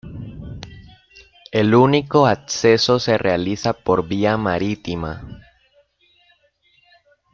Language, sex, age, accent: Spanish, male, 19-29, Andino-Pacífico: Colombia, Perú, Ecuador, oeste de Bolivia y Venezuela andina